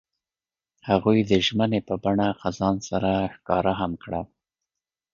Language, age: Pashto, 30-39